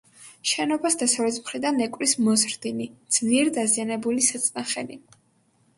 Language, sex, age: Georgian, female, under 19